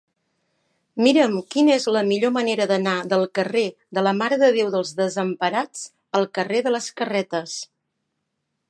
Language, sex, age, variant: Catalan, female, 50-59, Balear